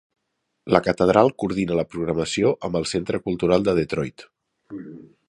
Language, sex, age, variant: Catalan, male, 30-39, Central